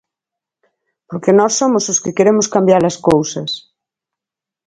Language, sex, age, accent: Galician, female, 40-49, Central (gheada)